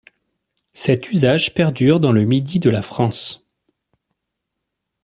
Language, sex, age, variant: French, male, 19-29, Français de métropole